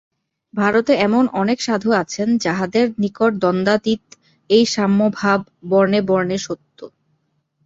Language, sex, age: Bengali, female, 19-29